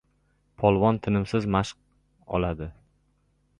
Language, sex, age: Uzbek, male, 19-29